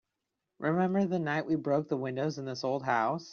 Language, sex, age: English, male, 19-29